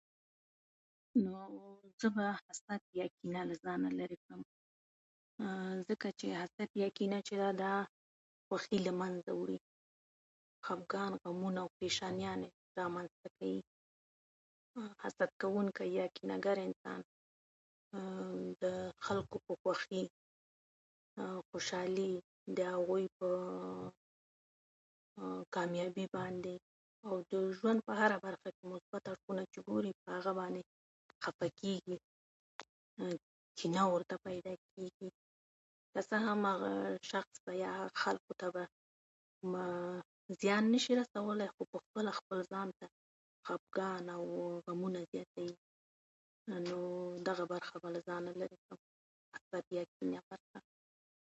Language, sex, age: Pashto, female, 30-39